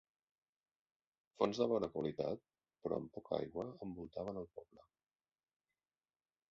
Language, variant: Catalan, Central